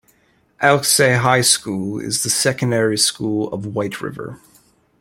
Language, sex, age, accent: English, male, 19-29, Canadian English